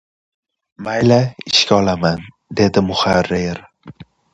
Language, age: Uzbek, 19-29